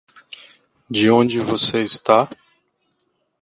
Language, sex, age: Portuguese, male, 30-39